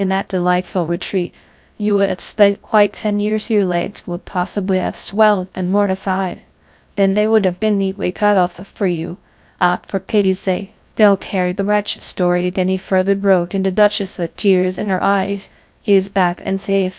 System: TTS, GlowTTS